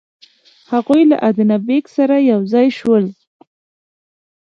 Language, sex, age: Pashto, female, 19-29